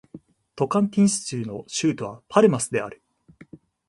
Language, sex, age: Japanese, male, 19-29